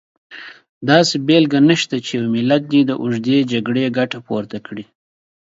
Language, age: Pashto, 30-39